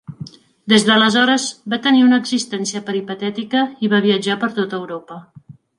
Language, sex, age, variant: Catalan, female, 40-49, Central